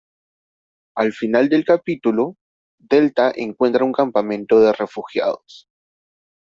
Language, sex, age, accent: Spanish, male, 19-29, Andino-Pacífico: Colombia, Perú, Ecuador, oeste de Bolivia y Venezuela andina